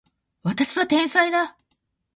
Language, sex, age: Japanese, female, 40-49